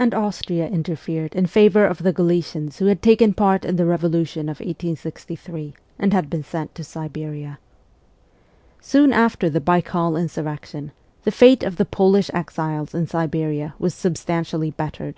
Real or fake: real